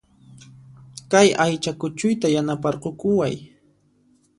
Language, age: Puno Quechua, 19-29